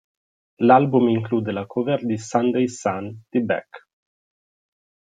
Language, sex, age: Italian, male, 19-29